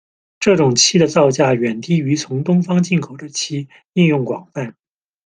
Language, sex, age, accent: Chinese, male, 30-39, 出生地：山东省